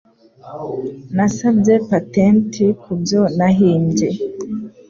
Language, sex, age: Kinyarwanda, female, under 19